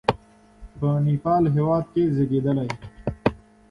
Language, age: English, 19-29